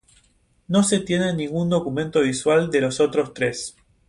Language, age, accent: Spanish, 30-39, Rioplatense: Argentina, Uruguay, este de Bolivia, Paraguay